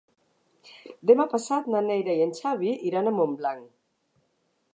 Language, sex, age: Catalan, female, 60-69